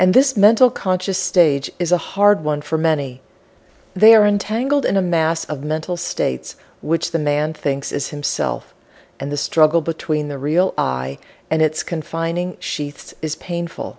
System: none